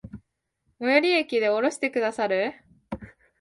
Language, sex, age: Japanese, female, 19-29